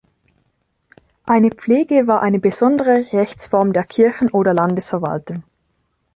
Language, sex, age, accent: German, female, 19-29, Schweizerdeutsch